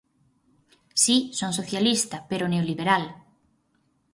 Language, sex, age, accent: Galician, female, 19-29, Central (sen gheada)